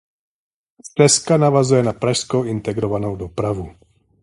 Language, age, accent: Czech, 40-49, pražský